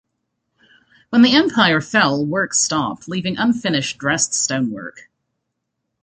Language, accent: English, Canadian English